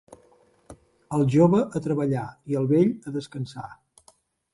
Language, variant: Catalan, Central